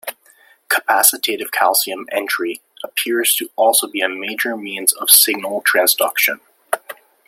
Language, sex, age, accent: English, male, 19-29, United States English